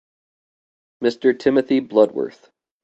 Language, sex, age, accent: English, male, 19-29, United States English